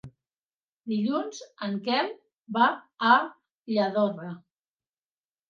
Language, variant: Catalan, Central